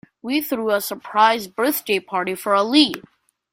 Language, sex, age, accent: English, male, 19-29, United States English